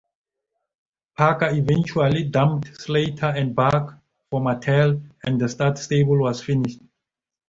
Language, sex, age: English, male, 50-59